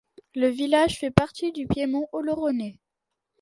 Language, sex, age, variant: French, male, 40-49, Français de métropole